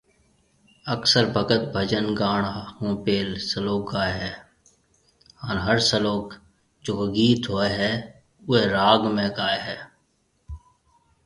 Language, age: Marwari (Pakistan), 30-39